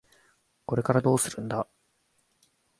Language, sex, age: Japanese, male, 19-29